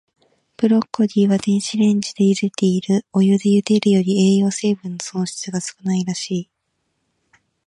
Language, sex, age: Japanese, female, 19-29